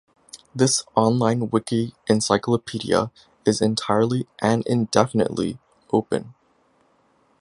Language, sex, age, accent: English, male, 19-29, Canadian English